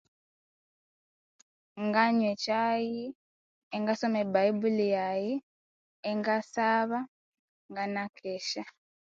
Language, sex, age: Konzo, female, 19-29